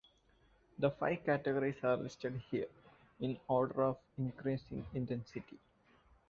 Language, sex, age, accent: English, male, 19-29, India and South Asia (India, Pakistan, Sri Lanka)